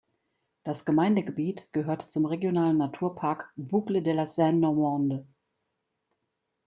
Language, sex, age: German, female, 50-59